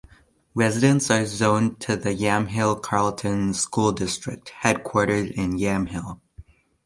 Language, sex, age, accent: English, male, 19-29, United States English